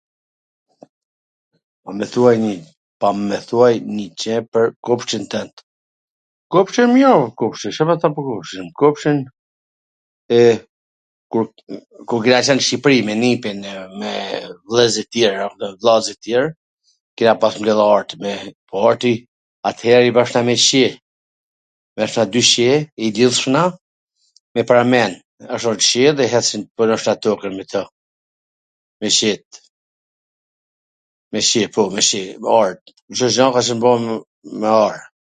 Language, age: Gheg Albanian, 50-59